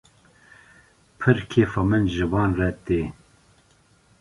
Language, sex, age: Kurdish, male, 30-39